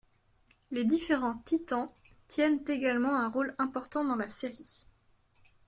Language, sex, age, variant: French, female, 19-29, Français de métropole